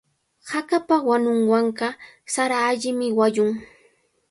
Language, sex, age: Cajatambo North Lima Quechua, female, 19-29